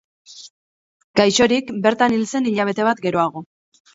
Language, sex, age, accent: Basque, female, 30-39, Mendebalekoa (Araba, Bizkaia, Gipuzkoako mendebaleko herri batzuk)